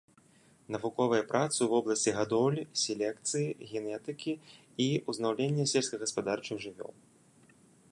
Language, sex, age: Belarusian, male, 19-29